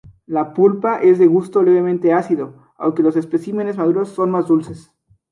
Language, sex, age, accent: Spanish, male, 19-29, México